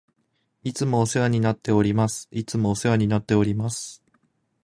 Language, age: Japanese, 19-29